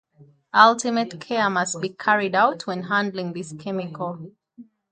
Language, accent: English, Southern African (South Africa, Zimbabwe, Namibia)